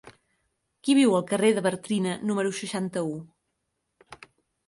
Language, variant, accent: Catalan, Central, Girona